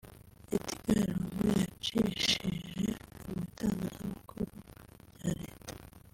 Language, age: Kinyarwanda, 19-29